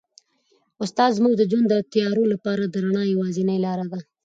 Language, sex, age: Pashto, female, 30-39